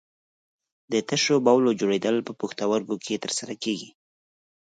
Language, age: Pashto, 30-39